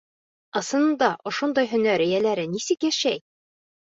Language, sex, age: Bashkir, female, 30-39